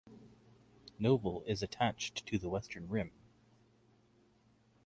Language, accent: English, United States English